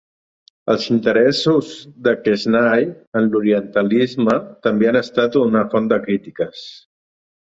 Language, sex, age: Catalan, male, 40-49